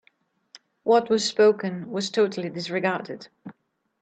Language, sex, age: English, female, 40-49